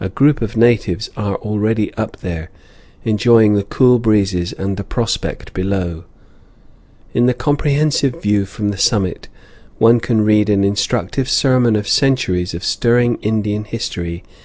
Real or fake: real